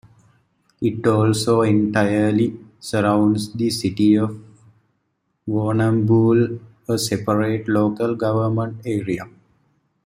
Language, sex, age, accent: English, male, 19-29, United States English